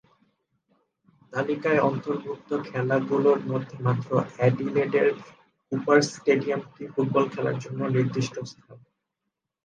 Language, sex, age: Bengali, male, 19-29